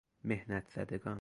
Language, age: Persian, 19-29